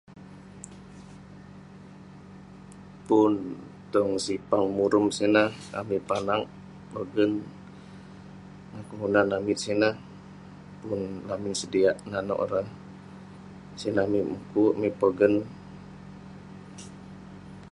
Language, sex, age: Western Penan, male, 19-29